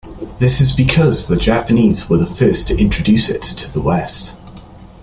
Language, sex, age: English, male, 19-29